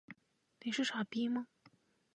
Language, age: Chinese, 19-29